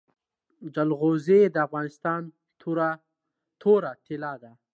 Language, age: Pashto, 19-29